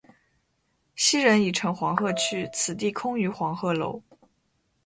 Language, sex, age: Chinese, female, 19-29